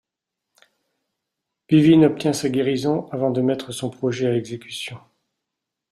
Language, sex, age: French, male, 40-49